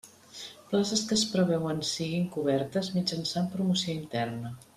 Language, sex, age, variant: Catalan, female, 50-59, Central